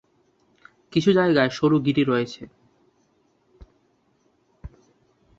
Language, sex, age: Bengali, male, 19-29